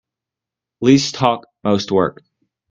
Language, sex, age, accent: English, male, 19-29, United States English